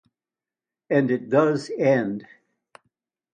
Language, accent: English, United States English